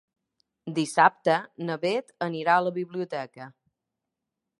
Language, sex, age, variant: Catalan, female, 30-39, Balear